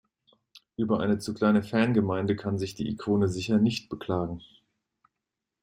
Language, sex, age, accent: German, male, 30-39, Deutschland Deutsch